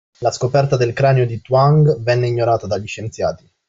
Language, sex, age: Italian, male, 19-29